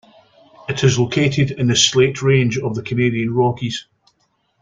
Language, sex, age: English, male, 50-59